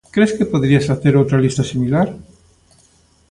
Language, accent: Galician, Normativo (estándar)